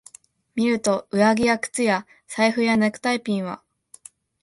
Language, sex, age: Japanese, female, 19-29